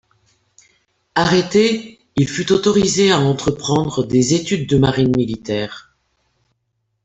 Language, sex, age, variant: French, female, 60-69, Français de métropole